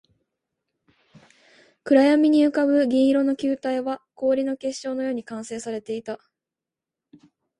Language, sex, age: Japanese, female, 19-29